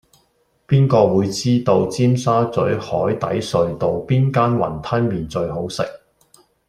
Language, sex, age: Cantonese, male, 50-59